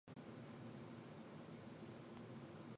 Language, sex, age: Japanese, female, 50-59